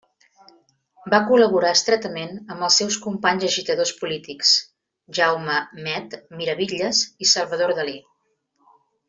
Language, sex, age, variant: Catalan, female, 40-49, Central